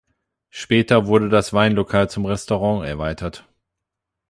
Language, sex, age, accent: German, male, 30-39, Deutschland Deutsch